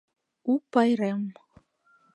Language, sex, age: Mari, female, 19-29